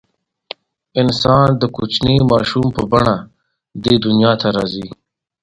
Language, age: Pashto, 30-39